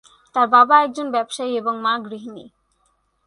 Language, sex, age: Bengali, female, 19-29